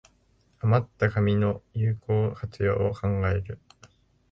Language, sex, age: Japanese, male, 19-29